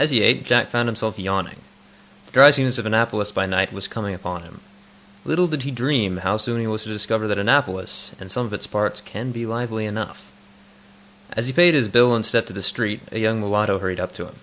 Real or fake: real